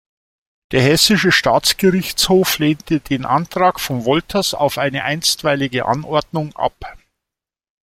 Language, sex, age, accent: German, male, 50-59, Deutschland Deutsch